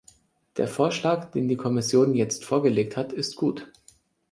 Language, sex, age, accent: German, male, 19-29, Deutschland Deutsch